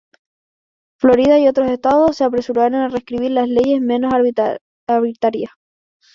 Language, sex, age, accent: Spanish, male, 19-29, España: Islas Canarias